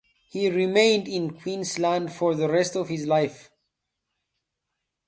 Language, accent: English, United States English